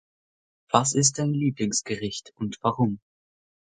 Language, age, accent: German, under 19, Deutschland Deutsch